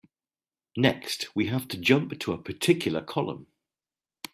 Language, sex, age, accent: English, male, 40-49, England English